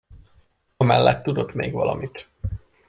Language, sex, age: Hungarian, male, 19-29